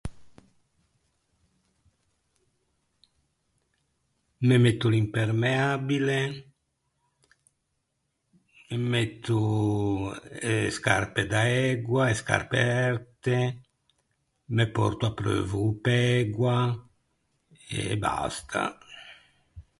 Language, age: Ligurian, 70-79